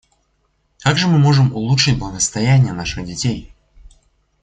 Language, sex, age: Russian, male, under 19